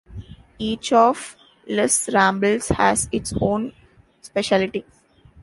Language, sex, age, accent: English, female, 19-29, India and South Asia (India, Pakistan, Sri Lanka)